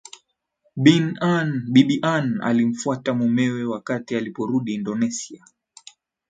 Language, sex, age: Swahili, male, 19-29